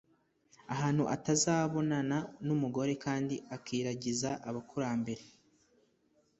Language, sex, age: Kinyarwanda, male, under 19